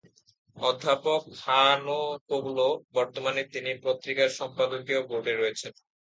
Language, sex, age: Bengali, male, 19-29